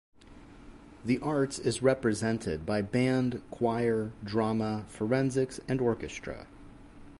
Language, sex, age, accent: English, male, 40-49, United States English